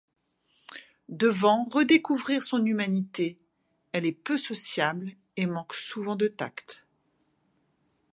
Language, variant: French, Français de métropole